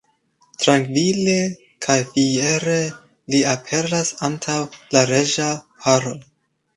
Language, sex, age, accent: Esperanto, male, 19-29, Internacia